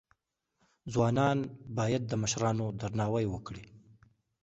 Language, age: Pashto, under 19